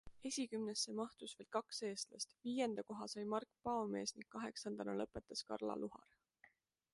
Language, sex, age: Estonian, female, 19-29